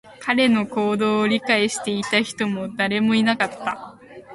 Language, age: Japanese, 19-29